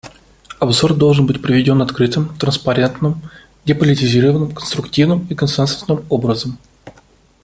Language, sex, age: Russian, male, 19-29